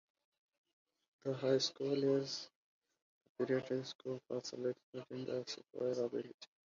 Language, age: English, under 19